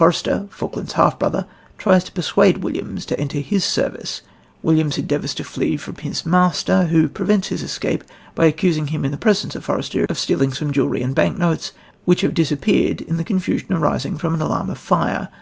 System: none